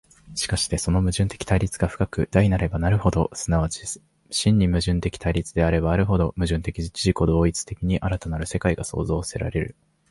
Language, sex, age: Japanese, male, 19-29